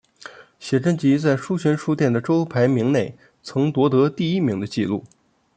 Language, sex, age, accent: Chinese, male, 30-39, 出生地：黑龙江省